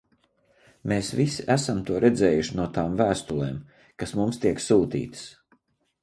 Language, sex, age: Latvian, male, 50-59